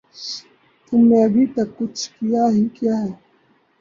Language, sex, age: Urdu, male, 19-29